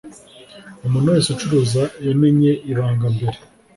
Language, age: Kinyarwanda, 19-29